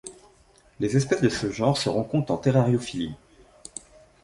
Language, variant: French, Français de métropole